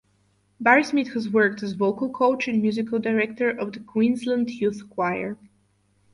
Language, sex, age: English, female, 19-29